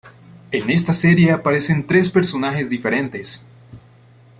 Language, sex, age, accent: Spanish, male, 19-29, América central